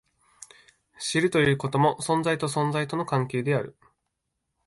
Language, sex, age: Japanese, male, 19-29